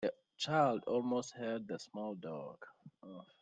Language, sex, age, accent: English, male, 19-29, Southern African (South Africa, Zimbabwe, Namibia)